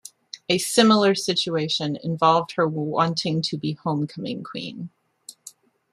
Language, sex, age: English, female, 40-49